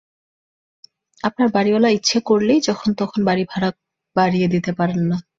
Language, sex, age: Bengali, female, 19-29